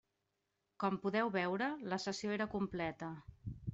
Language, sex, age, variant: Catalan, female, 40-49, Central